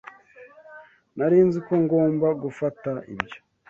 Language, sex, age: Kinyarwanda, male, 19-29